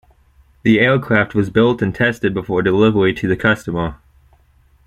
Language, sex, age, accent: English, male, under 19, United States English